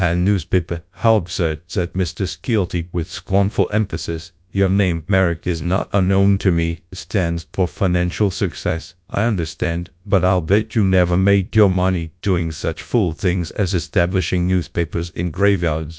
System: TTS, GradTTS